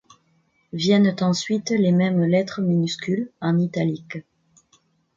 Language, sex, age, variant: French, female, 30-39, Français de métropole